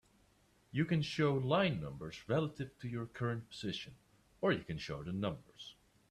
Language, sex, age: English, male, 19-29